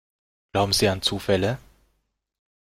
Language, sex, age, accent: German, male, 19-29, Österreichisches Deutsch